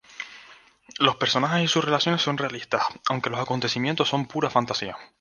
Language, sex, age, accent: Spanish, male, 19-29, España: Islas Canarias